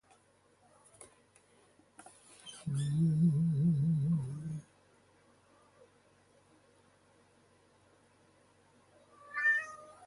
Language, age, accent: English, 70-79, Canadian English